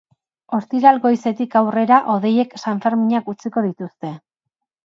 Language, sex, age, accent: Basque, female, 40-49, Erdialdekoa edo Nafarra (Gipuzkoa, Nafarroa)